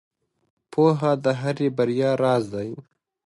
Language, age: Pashto, 19-29